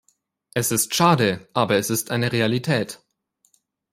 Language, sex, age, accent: German, male, 19-29, Deutschland Deutsch